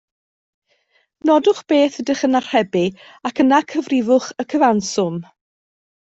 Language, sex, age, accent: Welsh, female, 50-59, Y Deyrnas Unedig Cymraeg